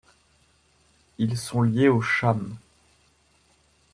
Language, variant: French, Français de métropole